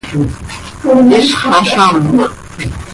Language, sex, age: Seri, female, 40-49